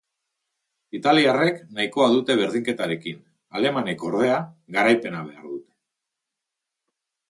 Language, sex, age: Basque, male, 40-49